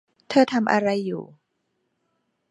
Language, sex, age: Thai, female, 30-39